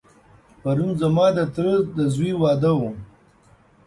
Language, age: Pashto, 50-59